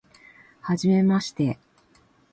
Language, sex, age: Japanese, female, 50-59